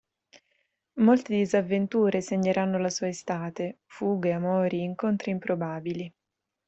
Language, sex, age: Italian, female, 19-29